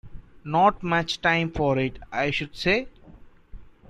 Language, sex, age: English, male, 19-29